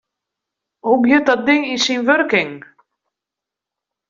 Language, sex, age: Western Frisian, female, 60-69